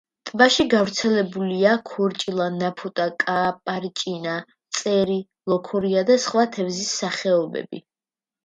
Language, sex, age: Georgian, female, under 19